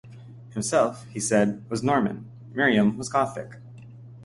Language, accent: English, United States English